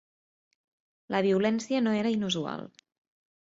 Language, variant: Catalan, Central